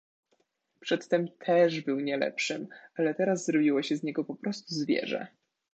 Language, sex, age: Polish, male, 19-29